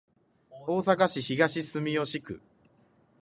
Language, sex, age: Japanese, male, 19-29